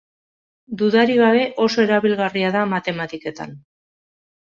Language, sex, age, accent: Basque, female, 50-59, Mendebalekoa (Araba, Bizkaia, Gipuzkoako mendebaleko herri batzuk)